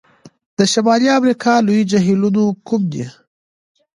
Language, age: Pashto, 30-39